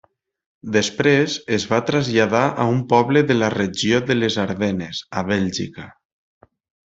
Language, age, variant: Catalan, 30-39, Nord-Occidental